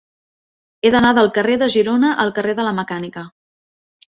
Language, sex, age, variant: Catalan, female, 30-39, Central